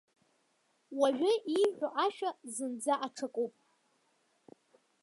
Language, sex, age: Abkhazian, female, under 19